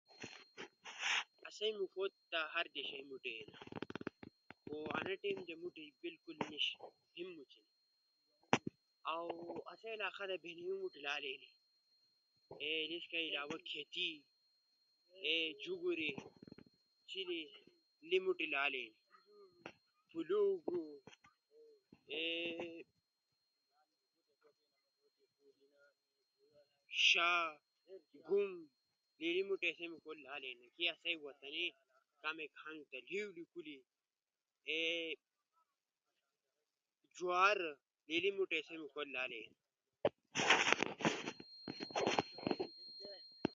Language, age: Ushojo, under 19